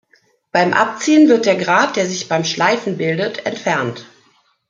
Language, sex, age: German, female, 50-59